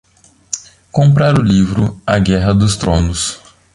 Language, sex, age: Portuguese, male, 19-29